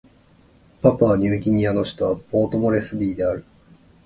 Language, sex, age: Japanese, male, 30-39